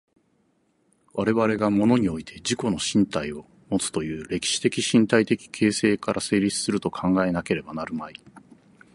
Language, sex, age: Japanese, male, 40-49